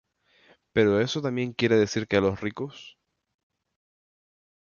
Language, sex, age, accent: Spanish, male, 19-29, España: Islas Canarias